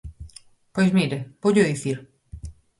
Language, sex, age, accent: Galician, female, 30-39, Normativo (estándar)